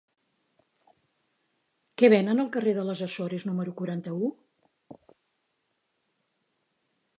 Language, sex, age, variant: Catalan, female, 70-79, Central